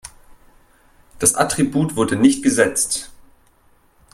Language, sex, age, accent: German, male, 30-39, Deutschland Deutsch